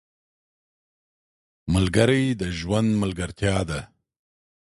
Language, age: Pashto, 50-59